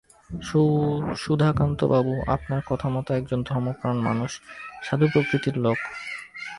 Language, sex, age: Bengali, male, 19-29